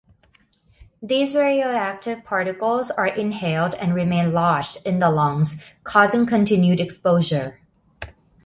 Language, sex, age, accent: English, female, 19-29, United States English